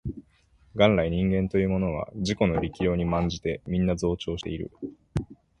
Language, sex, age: Japanese, male, 19-29